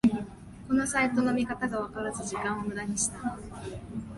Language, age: Japanese, 19-29